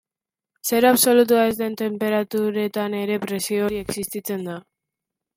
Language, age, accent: Basque, under 19, Mendebalekoa (Araba, Bizkaia, Gipuzkoako mendebaleko herri batzuk)